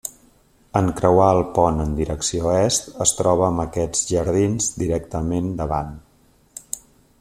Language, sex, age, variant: Catalan, male, 40-49, Central